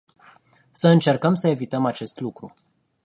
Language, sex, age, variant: Romanian, male, 40-49, Romanian-Romania